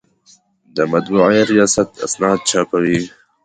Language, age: Pashto, 19-29